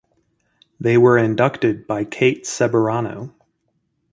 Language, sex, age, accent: English, male, 30-39, United States English